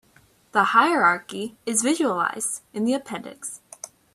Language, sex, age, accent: English, female, 19-29, United States English